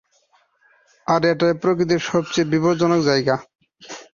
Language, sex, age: Bengali, male, 19-29